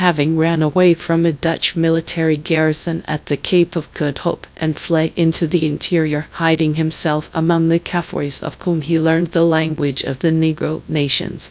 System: TTS, GradTTS